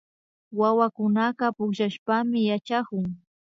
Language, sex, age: Imbabura Highland Quichua, female, 19-29